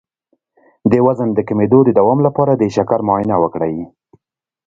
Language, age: Pashto, 19-29